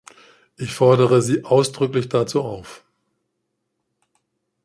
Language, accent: German, Deutschland Deutsch